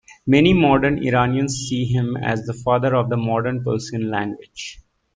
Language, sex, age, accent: English, male, 19-29, United States English